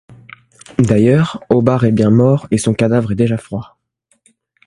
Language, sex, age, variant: French, male, under 19, Français de métropole